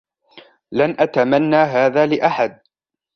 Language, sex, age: Arabic, male, 19-29